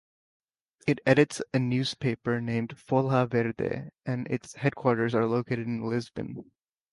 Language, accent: English, United States English